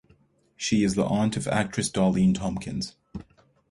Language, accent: English, Southern African (South Africa, Zimbabwe, Namibia)